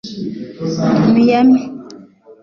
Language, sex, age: Kinyarwanda, female, 40-49